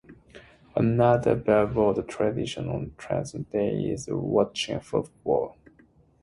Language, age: English, 30-39